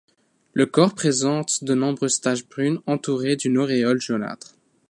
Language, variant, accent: French, Français d'Europe, Français de Belgique